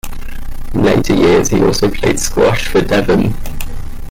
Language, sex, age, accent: English, male, 19-29, England English